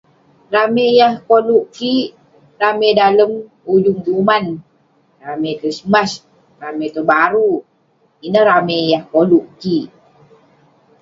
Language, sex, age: Western Penan, female, 30-39